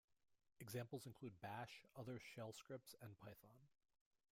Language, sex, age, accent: English, male, 30-39, United States English